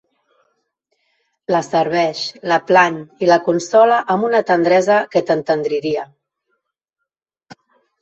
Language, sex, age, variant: Catalan, female, 40-49, Central